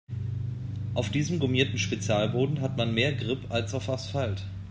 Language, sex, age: German, male, 30-39